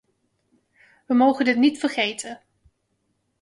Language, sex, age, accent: Dutch, female, 30-39, Nederlands Nederlands